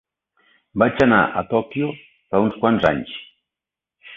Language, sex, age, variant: Catalan, male, 60-69, Central